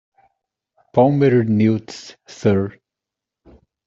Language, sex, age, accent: English, male, 30-39, United States English